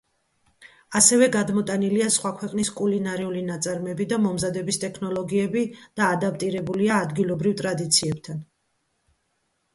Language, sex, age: Georgian, female, 50-59